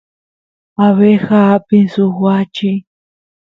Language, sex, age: Santiago del Estero Quichua, female, 19-29